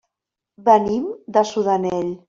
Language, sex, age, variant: Catalan, female, 50-59, Central